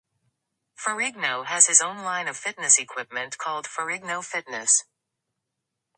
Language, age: English, under 19